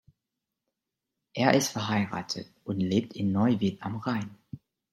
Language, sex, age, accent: German, male, 30-39, Deutschland Deutsch